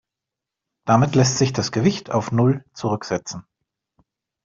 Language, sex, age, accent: German, male, 50-59, Deutschland Deutsch